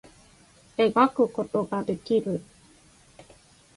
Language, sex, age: Japanese, female, 30-39